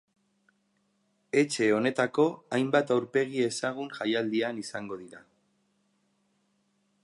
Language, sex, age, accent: Basque, male, 30-39, Mendebalekoa (Araba, Bizkaia, Gipuzkoako mendebaleko herri batzuk)